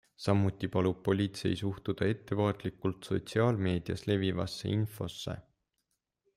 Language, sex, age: Estonian, male, 30-39